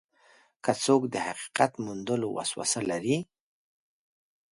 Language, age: Pashto, 40-49